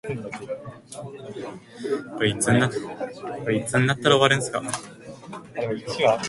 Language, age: Japanese, 19-29